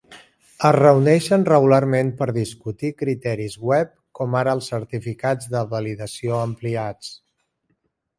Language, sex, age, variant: Catalan, male, 40-49, Central